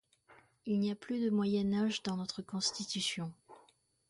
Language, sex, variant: French, female, Français de métropole